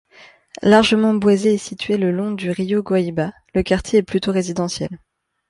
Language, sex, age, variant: French, female, 30-39, Français de métropole